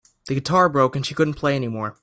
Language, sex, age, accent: English, male, under 19, United States English